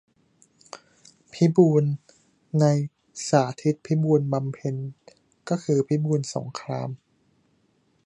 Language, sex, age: Thai, male, 19-29